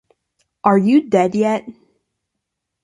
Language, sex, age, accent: English, female, 19-29, United States English